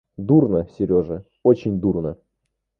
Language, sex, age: Russian, male, 19-29